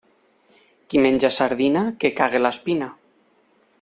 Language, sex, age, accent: Catalan, male, 19-29, valencià